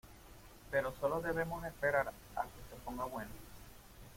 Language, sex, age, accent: Spanish, male, 30-39, Caribe: Cuba, Venezuela, Puerto Rico, República Dominicana, Panamá, Colombia caribeña, México caribeño, Costa del golfo de México